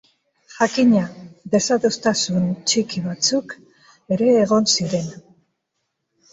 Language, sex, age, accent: Basque, female, 70-79, Mendebalekoa (Araba, Bizkaia, Gipuzkoako mendebaleko herri batzuk)